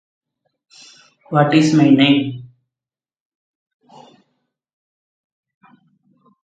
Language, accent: English, India and South Asia (India, Pakistan, Sri Lanka)